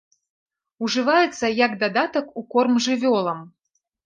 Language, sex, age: Belarusian, female, 30-39